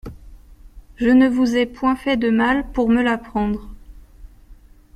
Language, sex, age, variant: French, female, 19-29, Français de métropole